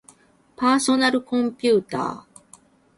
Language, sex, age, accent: Japanese, female, 60-69, 関西